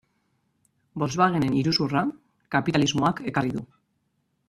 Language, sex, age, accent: Basque, female, 40-49, Mendebalekoa (Araba, Bizkaia, Gipuzkoako mendebaleko herri batzuk)